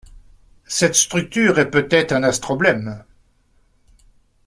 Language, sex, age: French, male, 60-69